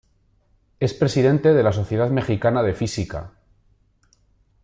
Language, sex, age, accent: Spanish, male, 50-59, España: Norte peninsular (Asturias, Castilla y León, Cantabria, País Vasco, Navarra, Aragón, La Rioja, Guadalajara, Cuenca)